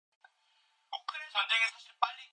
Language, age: Korean, 19-29